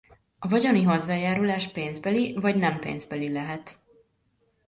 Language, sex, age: Hungarian, female, 19-29